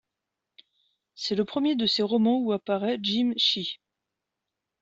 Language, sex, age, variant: French, female, 30-39, Français de métropole